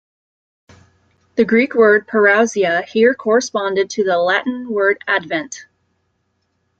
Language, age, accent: English, 30-39, United States English